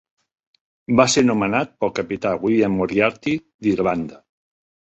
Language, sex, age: Catalan, male, 50-59